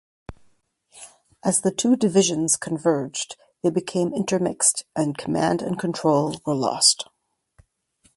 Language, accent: English, United States English